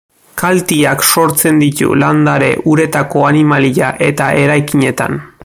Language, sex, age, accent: Basque, male, 30-39, Erdialdekoa edo Nafarra (Gipuzkoa, Nafarroa)